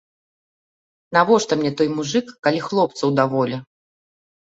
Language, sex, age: Belarusian, female, 30-39